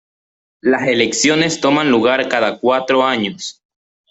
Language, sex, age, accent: Spanish, male, 19-29, Andino-Pacífico: Colombia, Perú, Ecuador, oeste de Bolivia y Venezuela andina